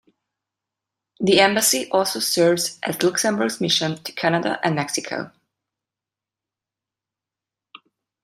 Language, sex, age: English, female, 30-39